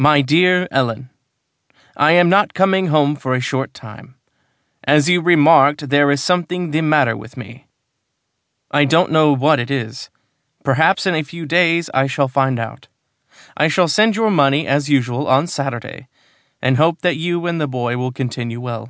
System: none